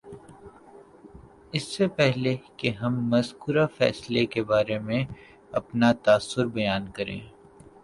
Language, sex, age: Urdu, male, 19-29